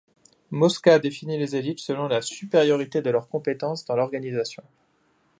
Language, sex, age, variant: French, male, 19-29, Français de métropole